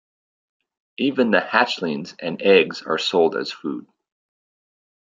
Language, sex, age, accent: English, male, 50-59, United States English